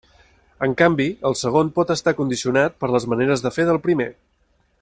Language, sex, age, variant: Catalan, male, 30-39, Nord-Occidental